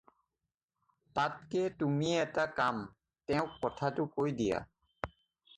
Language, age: Assamese, 40-49